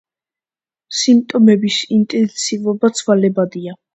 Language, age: Georgian, under 19